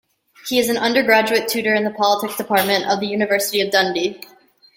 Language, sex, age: English, female, 19-29